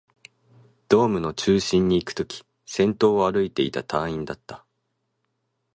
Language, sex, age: Japanese, male, 19-29